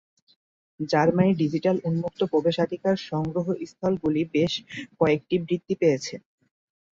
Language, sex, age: Bengali, male, 19-29